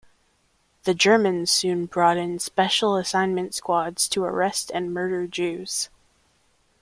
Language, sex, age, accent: English, male, 19-29, United States English